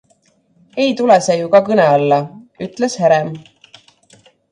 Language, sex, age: Estonian, female, 30-39